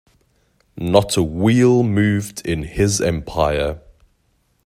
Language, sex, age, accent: English, male, 30-39, Southern African (South Africa, Zimbabwe, Namibia)